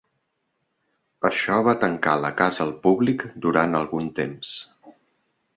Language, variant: Catalan, Central